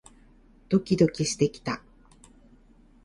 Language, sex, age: Japanese, female, 50-59